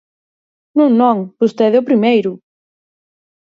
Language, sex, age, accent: Galician, female, 30-39, Central (gheada)